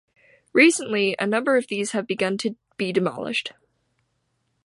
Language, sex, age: English, female, 19-29